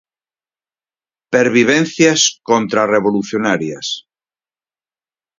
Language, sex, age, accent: Galician, male, 50-59, Normativo (estándar)